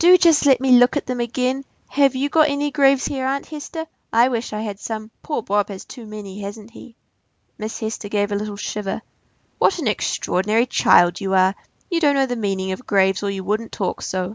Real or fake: real